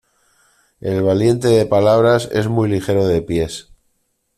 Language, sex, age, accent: Spanish, male, 40-49, España: Norte peninsular (Asturias, Castilla y León, Cantabria, País Vasco, Navarra, Aragón, La Rioja, Guadalajara, Cuenca)